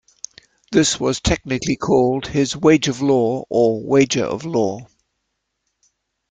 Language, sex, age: English, male, 70-79